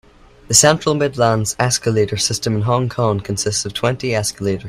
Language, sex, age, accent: English, male, under 19, Irish English